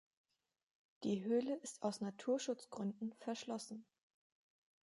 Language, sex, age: German, female, 19-29